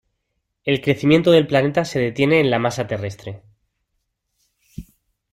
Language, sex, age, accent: Spanish, male, 30-39, España: Sur peninsular (Andalucia, Extremadura, Murcia)